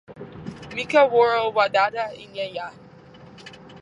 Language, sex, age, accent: English, female, under 19, United States English